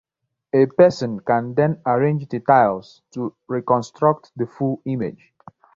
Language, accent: English, Southern African (South Africa, Zimbabwe, Namibia)